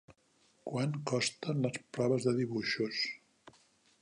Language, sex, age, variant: Catalan, male, 70-79, Central